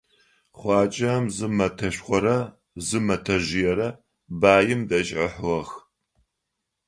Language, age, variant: Adyghe, 60-69, Адыгабзэ (Кирил, пстэумэ зэдыряе)